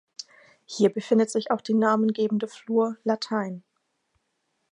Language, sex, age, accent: German, female, 19-29, Deutschland Deutsch